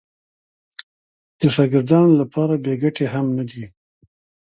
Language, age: Pashto, 60-69